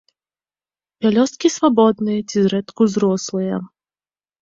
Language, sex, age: Belarusian, female, 19-29